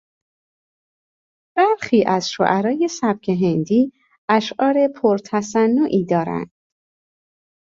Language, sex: Persian, female